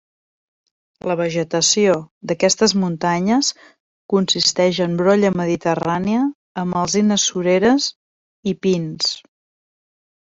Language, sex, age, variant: Catalan, female, 40-49, Central